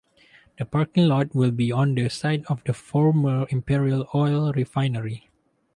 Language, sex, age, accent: English, male, 19-29, Malaysian English